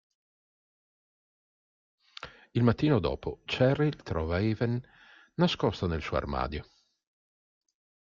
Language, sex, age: Italian, male, 50-59